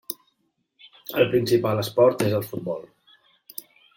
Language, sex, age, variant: Catalan, male, 30-39, Septentrional